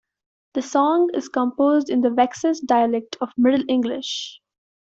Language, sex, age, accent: English, female, 19-29, India and South Asia (India, Pakistan, Sri Lanka)